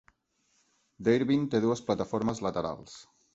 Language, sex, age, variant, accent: Catalan, male, 40-49, Central, gironí